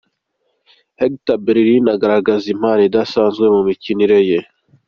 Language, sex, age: Kinyarwanda, male, 19-29